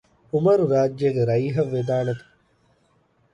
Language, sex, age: Divehi, male, under 19